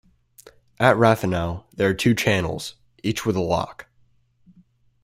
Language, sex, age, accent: English, male, under 19, United States English